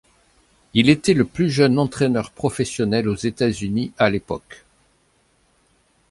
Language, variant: French, Français de métropole